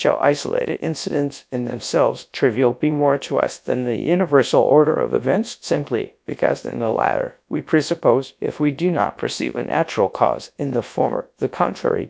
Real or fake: fake